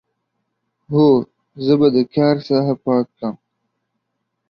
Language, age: Pashto, 19-29